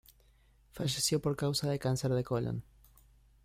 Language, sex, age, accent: Spanish, male, under 19, Rioplatense: Argentina, Uruguay, este de Bolivia, Paraguay